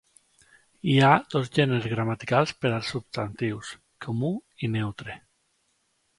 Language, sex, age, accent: Catalan, male, 30-39, valencià